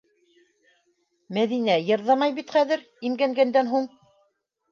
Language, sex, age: Bashkir, female, 60-69